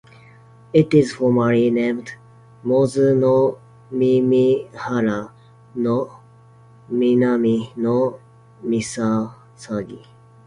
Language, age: English, 19-29